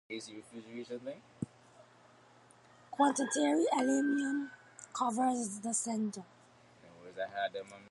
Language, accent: English, United States English